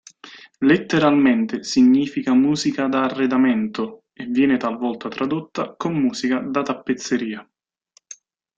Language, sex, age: Italian, male, 30-39